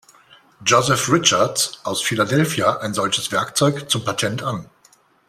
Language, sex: German, male